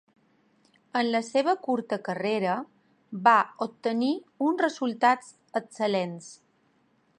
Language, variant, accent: Catalan, Balear, balear